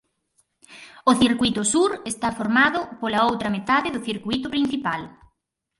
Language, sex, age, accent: Galician, female, 19-29, Central (sen gheada)